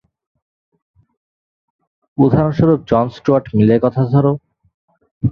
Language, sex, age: Bengali, male, 19-29